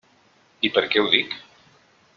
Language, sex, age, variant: Catalan, male, 60-69, Nord-Occidental